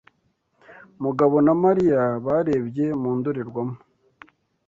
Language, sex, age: Kinyarwanda, male, 19-29